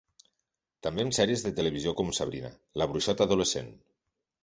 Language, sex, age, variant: Catalan, male, 40-49, Central